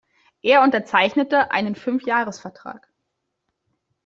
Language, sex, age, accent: German, female, 19-29, Deutschland Deutsch